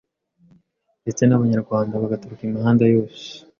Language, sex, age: Kinyarwanda, male, 19-29